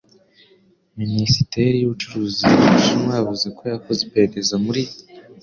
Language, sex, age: Kinyarwanda, male, under 19